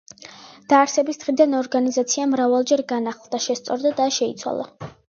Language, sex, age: Georgian, female, under 19